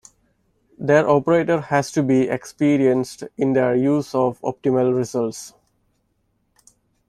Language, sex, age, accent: English, male, 30-39, India and South Asia (India, Pakistan, Sri Lanka)